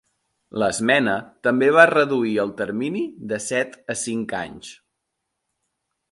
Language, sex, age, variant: Catalan, male, 30-39, Central